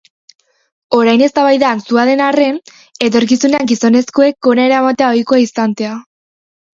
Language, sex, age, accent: Basque, female, under 19, Mendebalekoa (Araba, Bizkaia, Gipuzkoako mendebaleko herri batzuk)